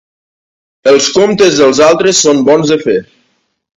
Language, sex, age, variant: Catalan, male, 19-29, Nord-Occidental